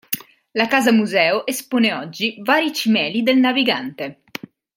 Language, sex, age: Italian, female, 30-39